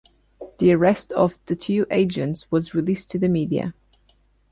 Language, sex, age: English, female, 30-39